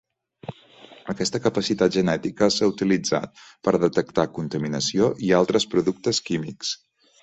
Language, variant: Catalan, Central